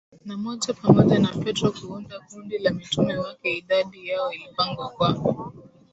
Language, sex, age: Swahili, female, 19-29